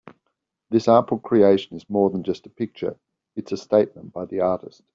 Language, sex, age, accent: English, male, 50-59, Australian English